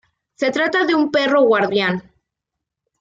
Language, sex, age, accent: Spanish, female, under 19, México